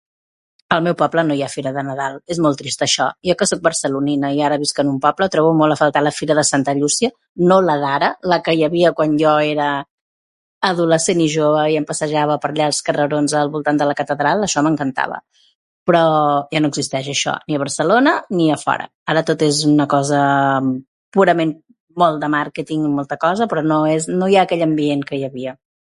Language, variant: Catalan, Central